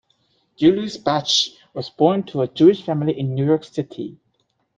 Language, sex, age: English, male, 19-29